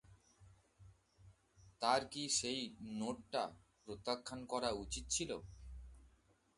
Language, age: Bengali, 40-49